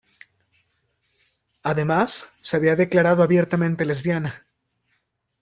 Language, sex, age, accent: Spanish, male, 19-29, México